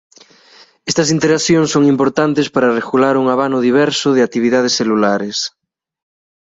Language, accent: Galician, Atlántico (seseo e gheada)